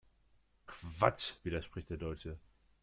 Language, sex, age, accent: German, male, 19-29, Deutschland Deutsch